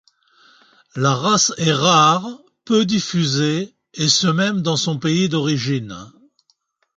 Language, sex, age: French, male, 60-69